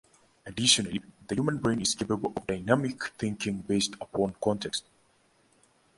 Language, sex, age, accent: English, male, 19-29, United States English